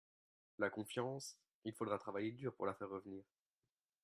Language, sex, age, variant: French, male, 19-29, Français de métropole